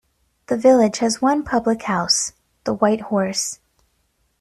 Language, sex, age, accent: English, female, 19-29, United States English